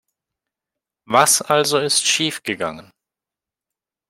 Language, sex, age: German, male, 30-39